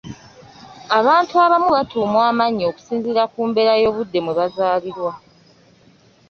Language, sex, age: Ganda, female, 19-29